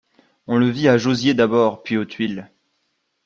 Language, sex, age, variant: French, male, 19-29, Français de métropole